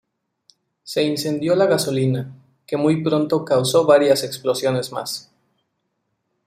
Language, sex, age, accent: Spanish, male, 19-29, México